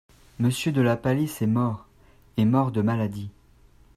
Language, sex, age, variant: French, male, 19-29, Français de métropole